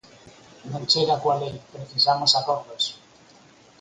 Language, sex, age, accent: Galician, male, 50-59, Normativo (estándar)